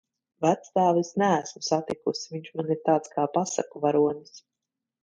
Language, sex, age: Latvian, female, 30-39